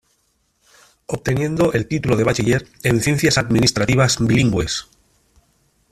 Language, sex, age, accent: Spanish, male, 50-59, España: Norte peninsular (Asturias, Castilla y León, Cantabria, País Vasco, Navarra, Aragón, La Rioja, Guadalajara, Cuenca)